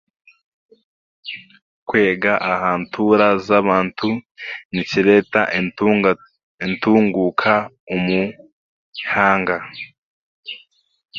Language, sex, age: Chiga, male, 19-29